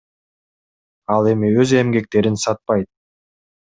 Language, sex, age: Kyrgyz, male, 19-29